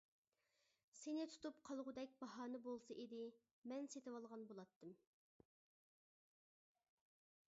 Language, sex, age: Uyghur, male, 19-29